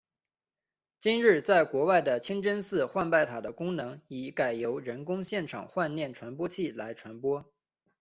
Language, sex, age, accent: Chinese, male, 19-29, 出生地：山西省